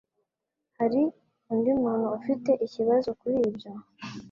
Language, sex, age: Kinyarwanda, female, 19-29